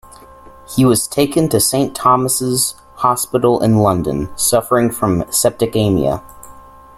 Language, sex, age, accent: English, male, under 19, United States English